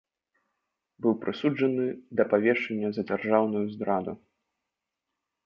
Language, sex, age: Belarusian, male, 30-39